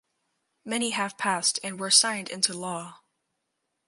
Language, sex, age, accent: English, female, under 19, United States English